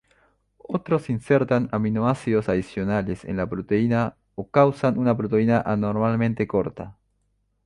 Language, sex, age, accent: Spanish, male, 30-39, Rioplatense: Argentina, Uruguay, este de Bolivia, Paraguay